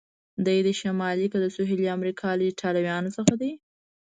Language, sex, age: Pashto, female, 19-29